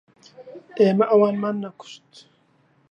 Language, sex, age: Central Kurdish, male, 19-29